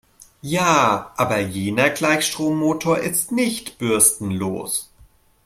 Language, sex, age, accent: German, male, 30-39, Deutschland Deutsch